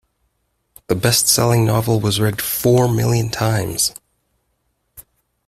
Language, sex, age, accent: English, male, 40-49, Canadian English